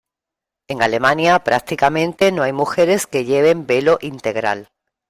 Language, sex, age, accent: Spanish, female, 50-59, España: Sur peninsular (Andalucia, Extremadura, Murcia)